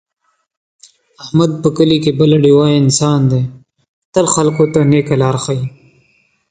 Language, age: Pashto, 19-29